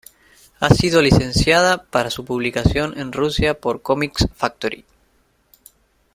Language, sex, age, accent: Spanish, male, 19-29, Rioplatense: Argentina, Uruguay, este de Bolivia, Paraguay